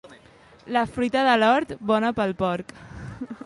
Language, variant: Catalan, Central